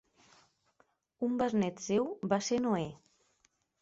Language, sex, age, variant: Catalan, female, 30-39, Central